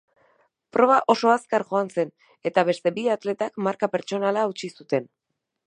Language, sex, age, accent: Basque, female, 30-39, Erdialdekoa edo Nafarra (Gipuzkoa, Nafarroa)